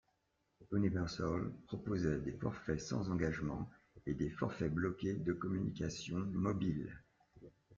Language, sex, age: French, male, 60-69